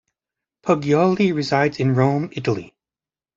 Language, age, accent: English, 30-39, Canadian English